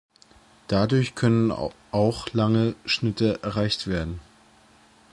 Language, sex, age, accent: German, male, 30-39, Deutschland Deutsch